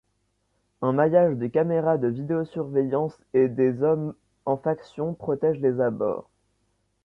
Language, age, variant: French, under 19, Français de métropole